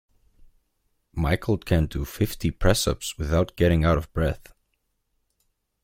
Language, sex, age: English, male, 19-29